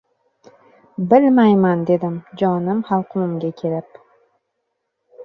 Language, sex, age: Uzbek, female, 30-39